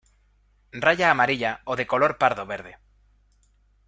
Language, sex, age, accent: Spanish, male, 30-39, España: Centro-Sur peninsular (Madrid, Toledo, Castilla-La Mancha)